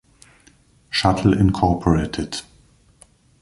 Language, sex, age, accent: German, male, 40-49, Deutschland Deutsch